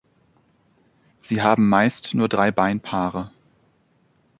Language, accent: German, Deutschland Deutsch